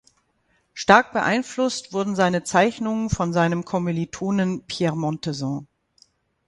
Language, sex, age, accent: German, female, 50-59, Deutschland Deutsch